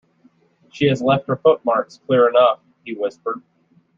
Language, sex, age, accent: English, male, 30-39, United States English